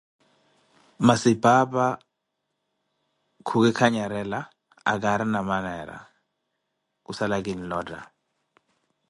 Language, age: Koti, 30-39